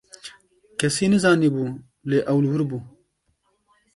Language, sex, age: Kurdish, male, 19-29